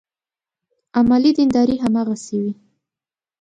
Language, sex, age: Pashto, female, 19-29